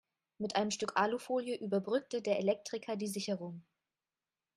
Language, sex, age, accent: German, female, 19-29, Deutschland Deutsch